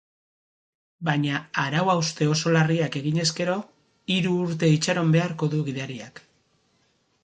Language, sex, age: Basque, male, 50-59